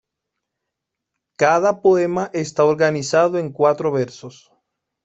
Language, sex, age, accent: Spanish, male, 30-39, Caribe: Cuba, Venezuela, Puerto Rico, República Dominicana, Panamá, Colombia caribeña, México caribeño, Costa del golfo de México